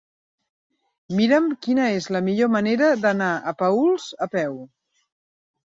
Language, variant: Catalan, Central